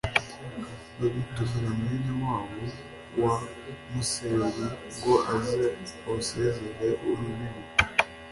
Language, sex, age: Kinyarwanda, male, under 19